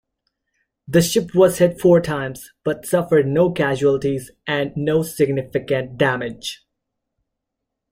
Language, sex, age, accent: English, male, 19-29, United States English